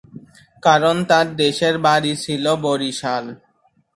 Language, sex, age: Bengali, male, 19-29